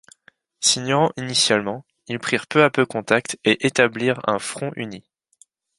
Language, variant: French, Français de métropole